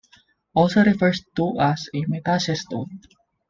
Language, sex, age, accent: English, male, 19-29, Filipino